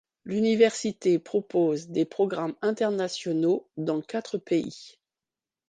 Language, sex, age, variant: French, female, 50-59, Français de métropole